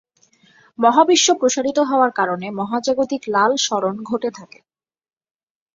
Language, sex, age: Bengali, female, 19-29